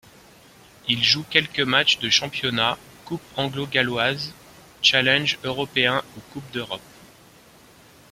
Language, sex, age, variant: French, male, 50-59, Français de métropole